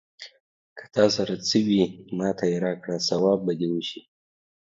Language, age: Pashto, 30-39